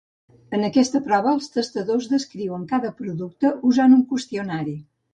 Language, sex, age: Catalan, female, 70-79